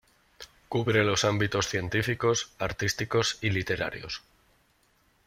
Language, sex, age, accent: Spanish, male, 30-39, España: Norte peninsular (Asturias, Castilla y León, Cantabria, País Vasco, Navarra, Aragón, La Rioja, Guadalajara, Cuenca)